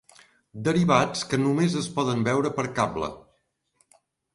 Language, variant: Catalan, Central